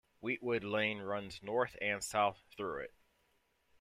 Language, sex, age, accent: English, male, 19-29, United States English